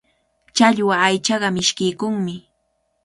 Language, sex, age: Cajatambo North Lima Quechua, female, 19-29